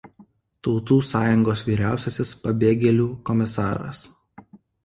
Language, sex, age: Lithuanian, male, 19-29